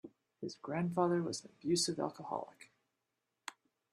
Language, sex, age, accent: English, male, 30-39, United States English